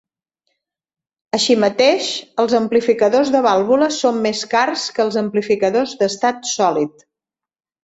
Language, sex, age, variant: Catalan, female, 60-69, Central